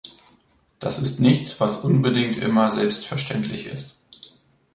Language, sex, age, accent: German, male, 19-29, Deutschland Deutsch